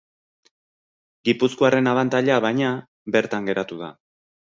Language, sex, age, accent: Basque, male, 30-39, Erdialdekoa edo Nafarra (Gipuzkoa, Nafarroa)